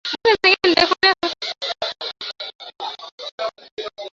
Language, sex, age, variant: Swahili, female, 19-29, Kiswahili cha Bara ya Kenya